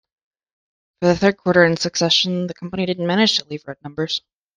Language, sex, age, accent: English, female, 19-29, United States English